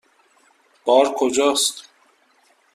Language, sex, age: Persian, male, 19-29